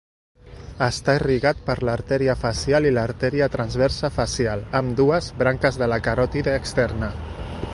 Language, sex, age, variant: Catalan, male, 40-49, Central